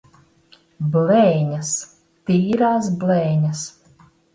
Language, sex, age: Latvian, female, 50-59